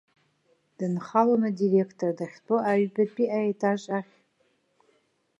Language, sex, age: Abkhazian, female, 50-59